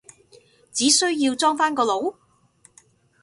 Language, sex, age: Cantonese, female, 50-59